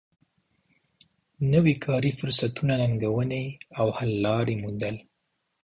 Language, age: Pashto, 30-39